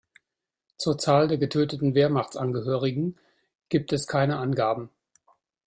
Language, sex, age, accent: German, male, 50-59, Deutschland Deutsch